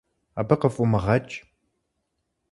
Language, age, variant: Kabardian, 19-29, Адыгэбзэ (Къэбэрдей, Кирил, псоми зэдай)